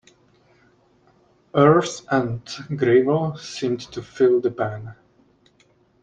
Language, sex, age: English, male, 30-39